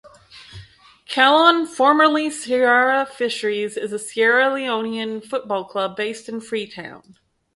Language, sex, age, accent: English, female, 30-39, Canadian English